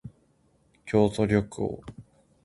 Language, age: Japanese, 19-29